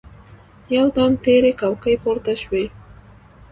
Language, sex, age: Pashto, female, 19-29